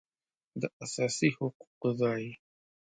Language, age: Pashto, 19-29